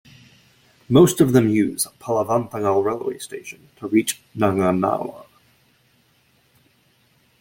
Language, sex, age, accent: English, male, 19-29, United States English